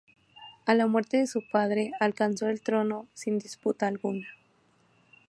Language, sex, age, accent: Spanish, female, 19-29, México